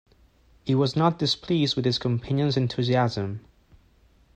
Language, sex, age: English, male, 19-29